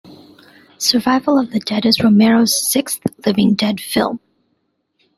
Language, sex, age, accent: English, female, 30-39, United States English